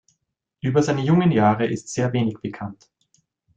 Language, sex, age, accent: German, male, 30-39, Österreichisches Deutsch